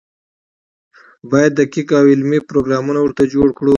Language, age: Pashto, 30-39